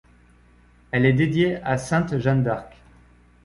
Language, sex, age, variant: French, male, 40-49, Français de métropole